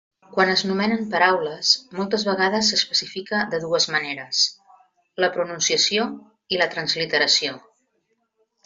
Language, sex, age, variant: Catalan, female, 40-49, Central